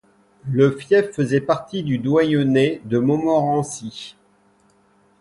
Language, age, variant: French, 50-59, Français de métropole